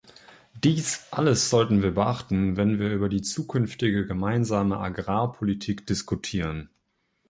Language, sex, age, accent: German, male, 19-29, Deutschland Deutsch